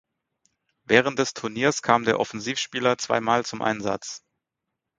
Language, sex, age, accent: German, male, 30-39, Deutschland Deutsch